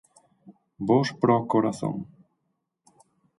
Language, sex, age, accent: Galician, male, 30-39, Normativo (estándar)